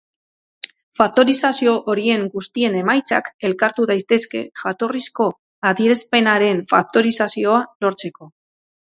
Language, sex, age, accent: Basque, female, 40-49, Mendebalekoa (Araba, Bizkaia, Gipuzkoako mendebaleko herri batzuk)